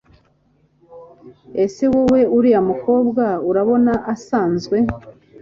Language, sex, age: Kinyarwanda, female, 50-59